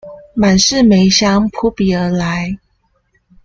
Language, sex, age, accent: Chinese, female, 19-29, 出生地：高雄市